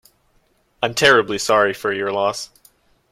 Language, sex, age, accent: English, male, 19-29, United States English